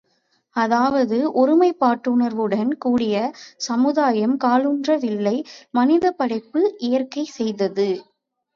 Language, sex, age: Tamil, female, 19-29